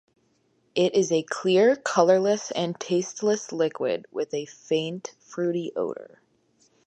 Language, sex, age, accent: English, female, under 19, United States English